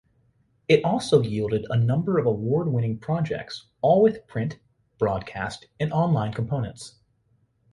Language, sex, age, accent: English, male, 19-29, United States English